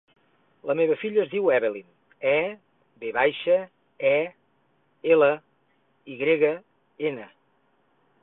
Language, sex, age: Catalan, male, 60-69